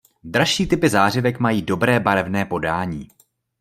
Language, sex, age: Czech, male, 19-29